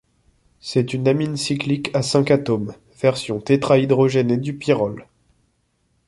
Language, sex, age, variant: French, male, 30-39, Français de métropole